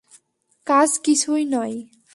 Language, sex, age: Bengali, female, 19-29